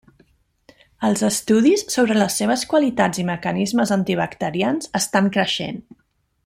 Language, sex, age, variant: Catalan, female, 30-39, Central